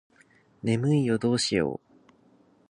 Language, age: Japanese, 19-29